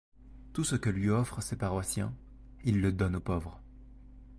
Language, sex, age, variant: French, male, 19-29, Français de métropole